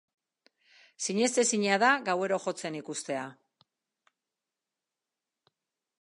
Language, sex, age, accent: Basque, female, 50-59, Mendebalekoa (Araba, Bizkaia, Gipuzkoako mendebaleko herri batzuk)